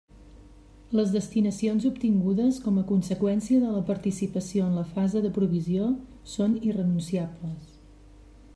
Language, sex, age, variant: Catalan, female, 40-49, Central